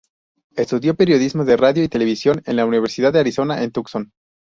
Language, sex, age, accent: Spanish, male, 19-29, México